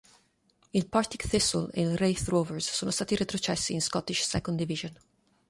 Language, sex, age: Italian, female, 30-39